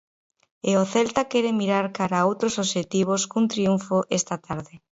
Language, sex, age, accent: Galician, female, 40-49, Central (gheada)